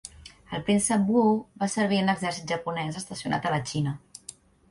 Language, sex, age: Catalan, female, 30-39